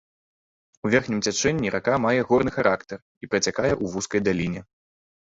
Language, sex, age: Belarusian, male, 19-29